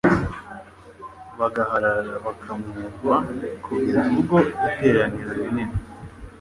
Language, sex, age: Kinyarwanda, male, 19-29